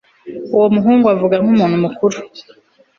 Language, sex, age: Kinyarwanda, female, 19-29